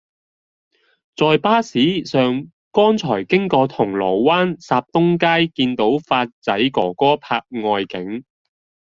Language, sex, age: Cantonese, male, 19-29